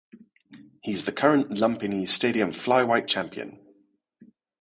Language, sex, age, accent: English, male, 30-39, England English